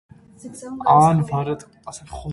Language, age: Armenian, under 19